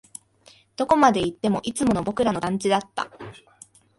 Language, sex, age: Japanese, female, 19-29